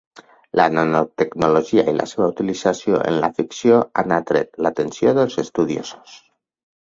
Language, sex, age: Catalan, male, 50-59